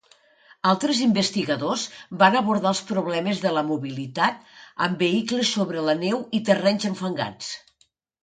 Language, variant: Catalan, Nord-Occidental